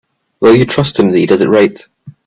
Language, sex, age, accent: English, male, 19-29, Scottish English